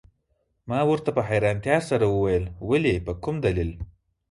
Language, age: Pashto, 19-29